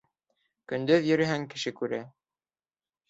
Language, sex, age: Bashkir, male, under 19